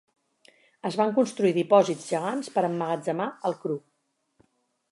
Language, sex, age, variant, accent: Catalan, female, 40-49, Central, central; Oriental